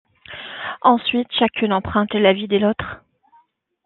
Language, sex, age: French, female, 30-39